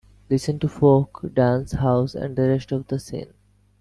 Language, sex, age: English, male, 19-29